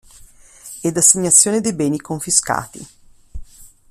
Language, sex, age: Italian, female, 50-59